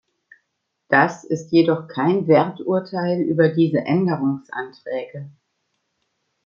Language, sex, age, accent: German, female, 50-59, Deutschland Deutsch